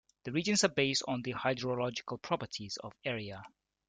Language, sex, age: English, male, 30-39